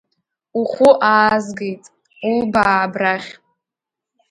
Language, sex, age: Abkhazian, female, under 19